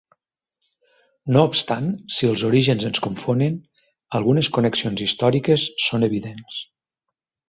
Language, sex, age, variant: Catalan, male, 50-59, Nord-Occidental